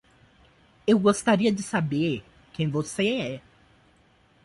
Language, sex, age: Portuguese, male, 19-29